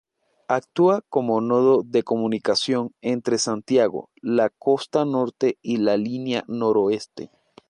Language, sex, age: Spanish, male, 19-29